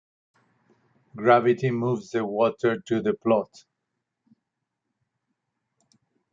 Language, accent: English, England English